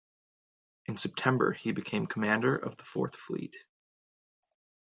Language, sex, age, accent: English, male, 19-29, Canadian English